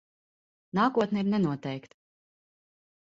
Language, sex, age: Latvian, female, 30-39